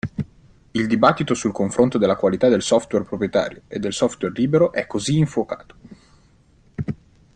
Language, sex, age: Italian, male, 19-29